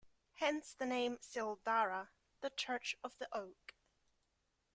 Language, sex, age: English, female, 19-29